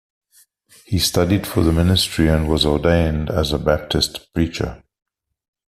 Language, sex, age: English, male, 50-59